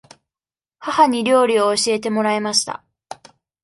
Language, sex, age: Japanese, female, 19-29